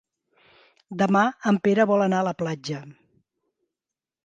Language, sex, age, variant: Catalan, female, 50-59, Central